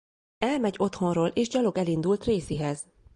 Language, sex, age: Hungarian, female, 19-29